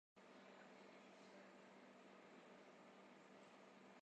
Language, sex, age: Adamawa Fulfulde, female, under 19